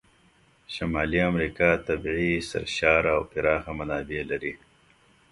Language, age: Pashto, 30-39